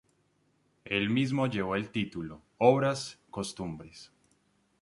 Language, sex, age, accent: Spanish, male, 19-29, Andino-Pacífico: Colombia, Perú, Ecuador, oeste de Bolivia y Venezuela andina